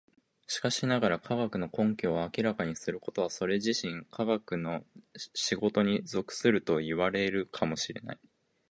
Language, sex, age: Japanese, male, 19-29